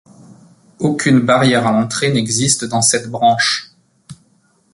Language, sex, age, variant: French, male, 30-39, Français de métropole